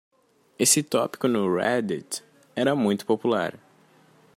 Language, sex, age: Portuguese, male, 19-29